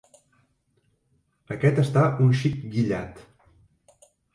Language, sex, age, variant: Catalan, male, 40-49, Central